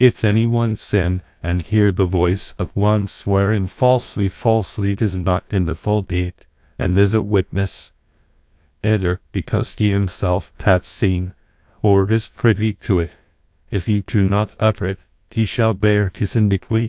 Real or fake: fake